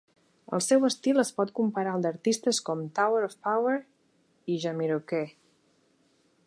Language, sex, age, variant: Catalan, female, 30-39, Central